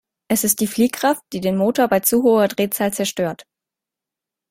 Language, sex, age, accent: German, female, 19-29, Deutschland Deutsch